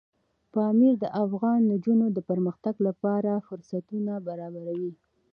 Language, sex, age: Pashto, female, 19-29